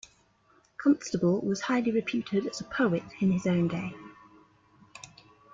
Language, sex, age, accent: English, female, 30-39, England English